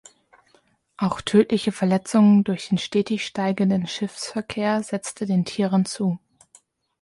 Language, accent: German, Deutschland Deutsch